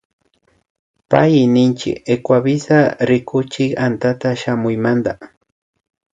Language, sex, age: Imbabura Highland Quichua, female, 30-39